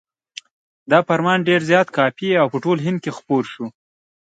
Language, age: Pashto, 19-29